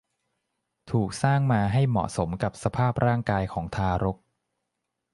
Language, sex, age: Thai, male, 19-29